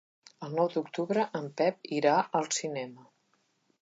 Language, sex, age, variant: Catalan, female, 60-69, Central